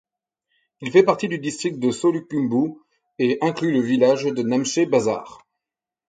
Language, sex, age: French, male, 30-39